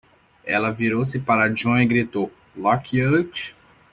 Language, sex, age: Portuguese, male, under 19